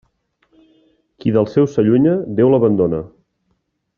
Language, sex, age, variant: Catalan, male, 19-29, Central